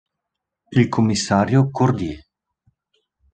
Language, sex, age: Italian, male, 30-39